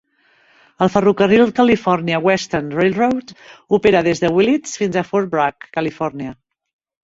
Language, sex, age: Catalan, female, 50-59